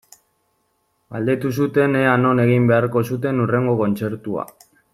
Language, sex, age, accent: Basque, male, 19-29, Mendebalekoa (Araba, Bizkaia, Gipuzkoako mendebaleko herri batzuk)